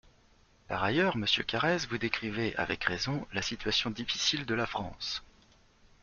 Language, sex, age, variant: French, male, 40-49, Français de métropole